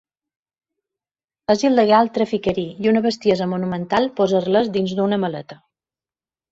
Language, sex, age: Catalan, female, 50-59